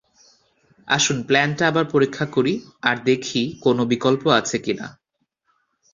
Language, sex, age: Bengali, male, 19-29